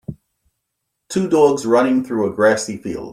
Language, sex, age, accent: English, male, 50-59, United States English